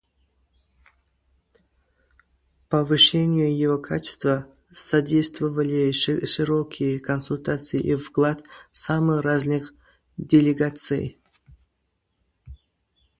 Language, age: Russian, under 19